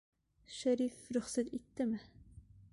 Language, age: Bashkir, 19-29